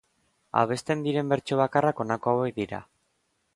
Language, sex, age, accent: Basque, male, 19-29, Erdialdekoa edo Nafarra (Gipuzkoa, Nafarroa)